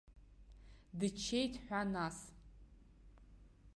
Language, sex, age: Abkhazian, female, 19-29